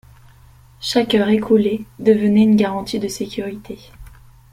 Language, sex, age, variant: French, female, under 19, Français de métropole